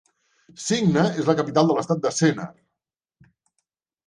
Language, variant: Catalan, Central